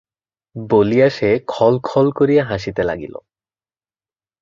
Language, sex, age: Bengali, male, under 19